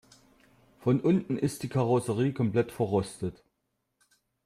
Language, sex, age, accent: German, male, 50-59, Deutschland Deutsch